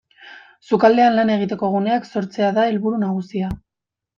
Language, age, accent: Basque, 19-29, Mendebalekoa (Araba, Bizkaia, Gipuzkoako mendebaleko herri batzuk)